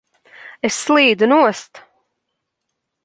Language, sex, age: Latvian, female, 19-29